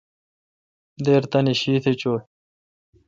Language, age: Kalkoti, 19-29